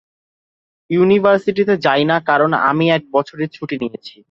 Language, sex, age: Bengali, male, 19-29